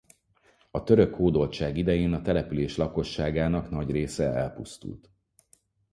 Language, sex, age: Hungarian, male, 40-49